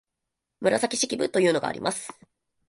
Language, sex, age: Japanese, female, 19-29